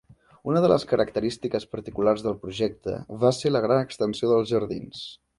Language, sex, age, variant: Catalan, male, 19-29, Central